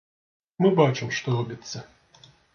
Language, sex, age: Belarusian, male, 30-39